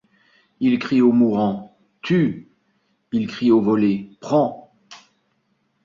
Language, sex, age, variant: French, male, 50-59, Français de métropole